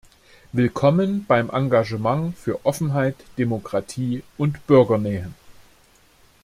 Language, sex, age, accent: German, male, 40-49, Deutschland Deutsch